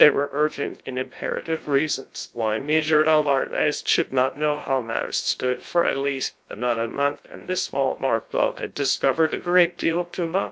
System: TTS, GlowTTS